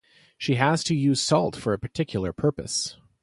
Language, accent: English, United States English